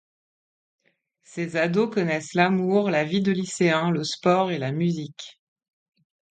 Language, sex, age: French, female, 40-49